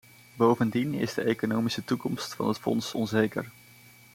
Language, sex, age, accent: Dutch, male, 19-29, Nederlands Nederlands